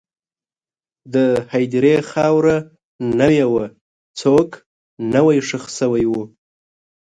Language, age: Pashto, 19-29